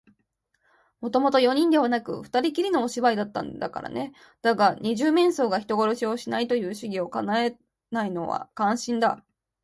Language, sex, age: Japanese, female, 19-29